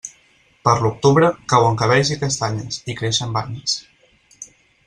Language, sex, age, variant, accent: Catalan, male, 19-29, Central, central; Barceloní